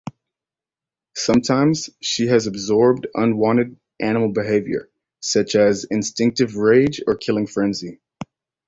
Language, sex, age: English, male, 19-29